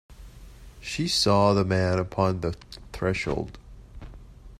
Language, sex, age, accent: English, male, 30-39, United States English